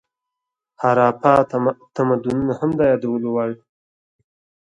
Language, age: Pashto, 19-29